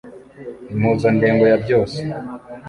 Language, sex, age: Kinyarwanda, male, 19-29